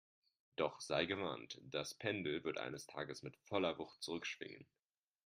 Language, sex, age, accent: German, male, 19-29, Deutschland Deutsch